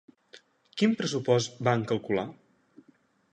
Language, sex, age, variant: Catalan, male, 19-29, Central